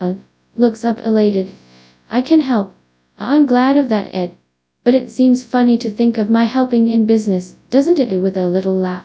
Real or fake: fake